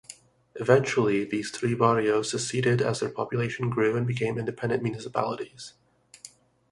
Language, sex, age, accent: English, male, 19-29, United States English